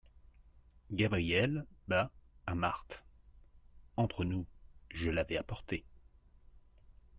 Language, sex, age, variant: French, male, 40-49, Français de métropole